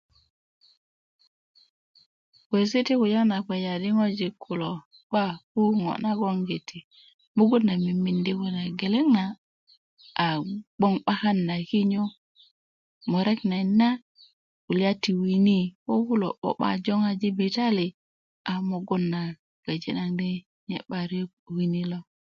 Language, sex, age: Kuku, female, 40-49